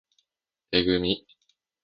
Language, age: Japanese, under 19